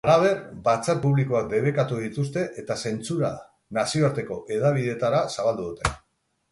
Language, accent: Basque, Mendebalekoa (Araba, Bizkaia, Gipuzkoako mendebaleko herri batzuk)